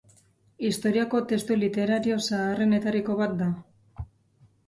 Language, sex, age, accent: Basque, female, 19-29, Mendebalekoa (Araba, Bizkaia, Gipuzkoako mendebaleko herri batzuk)